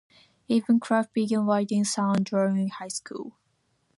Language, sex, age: English, female, 19-29